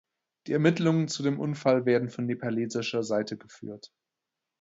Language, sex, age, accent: German, male, 19-29, Deutschland Deutsch